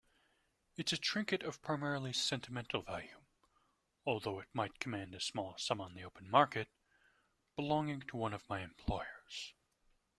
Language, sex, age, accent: English, male, 19-29, United States English